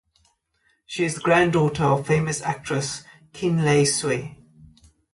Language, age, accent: English, 30-39, Southern African (South Africa, Zimbabwe, Namibia)